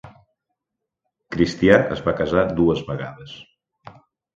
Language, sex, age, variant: Catalan, male, 40-49, Central